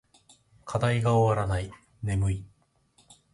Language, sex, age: Japanese, male, 30-39